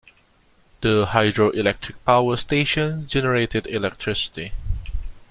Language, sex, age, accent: English, male, 19-29, Singaporean English